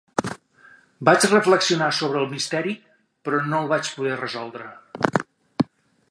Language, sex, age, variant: Catalan, male, 60-69, Central